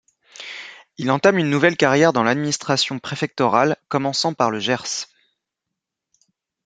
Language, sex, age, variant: French, male, 30-39, Français de métropole